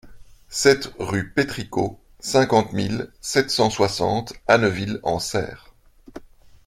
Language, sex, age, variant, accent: French, male, 40-49, Français d'Europe, Français de Belgique